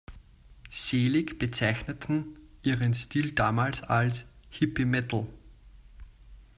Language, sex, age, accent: German, male, 19-29, Österreichisches Deutsch